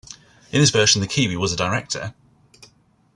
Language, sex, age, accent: English, male, 30-39, England English